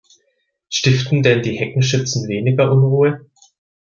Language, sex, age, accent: German, male, 19-29, Deutschland Deutsch